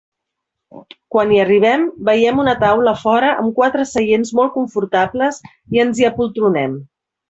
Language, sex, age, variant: Catalan, female, 40-49, Central